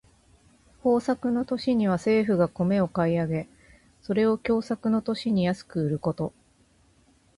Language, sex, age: Japanese, female, 40-49